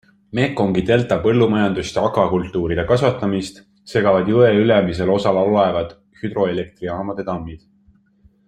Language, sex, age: Estonian, male, 19-29